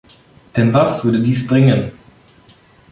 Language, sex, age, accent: German, male, under 19, Deutschland Deutsch